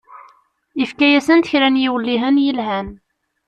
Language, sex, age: Kabyle, female, 19-29